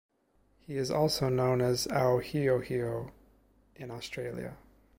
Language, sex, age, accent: English, male, 19-29, United States English